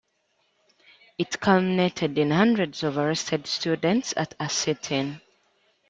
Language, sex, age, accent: English, female, 19-29, England English